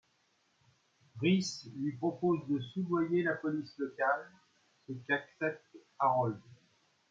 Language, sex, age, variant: French, male, 60-69, Français de métropole